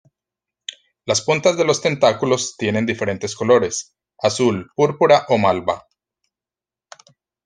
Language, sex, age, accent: Spanish, male, 40-49, Andino-Pacífico: Colombia, Perú, Ecuador, oeste de Bolivia y Venezuela andina